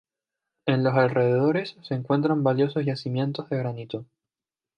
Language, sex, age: Spanish, female, 19-29